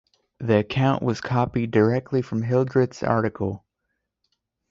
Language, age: English, under 19